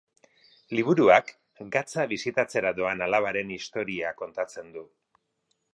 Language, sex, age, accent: Basque, male, 50-59, Erdialdekoa edo Nafarra (Gipuzkoa, Nafarroa)